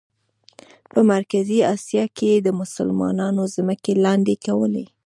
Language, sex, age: Pashto, female, 19-29